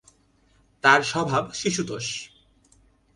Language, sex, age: Bengali, male, 19-29